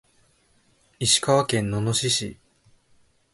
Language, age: Japanese, 19-29